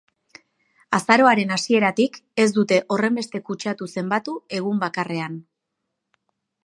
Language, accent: Basque, Mendebalekoa (Araba, Bizkaia, Gipuzkoako mendebaleko herri batzuk)